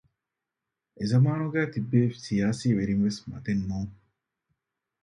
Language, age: Divehi, 30-39